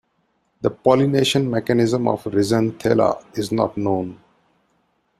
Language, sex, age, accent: English, male, 40-49, India and South Asia (India, Pakistan, Sri Lanka)